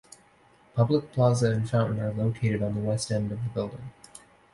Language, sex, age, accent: English, male, 19-29, United States English